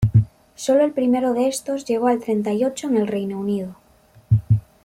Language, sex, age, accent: Spanish, female, under 19, España: Norte peninsular (Asturias, Castilla y León, Cantabria, País Vasco, Navarra, Aragón, La Rioja, Guadalajara, Cuenca)